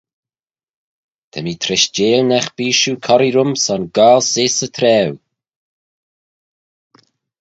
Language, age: Manx, 40-49